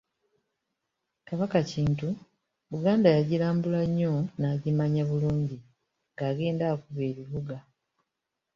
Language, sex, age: Ganda, female, 19-29